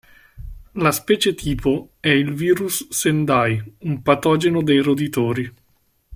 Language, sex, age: Italian, male, 19-29